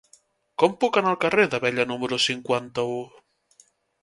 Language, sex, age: Catalan, male, 19-29